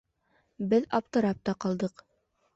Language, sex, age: Bashkir, female, 19-29